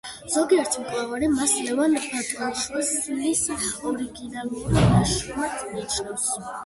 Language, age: Georgian, under 19